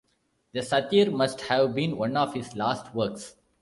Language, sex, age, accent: English, male, 40-49, India and South Asia (India, Pakistan, Sri Lanka)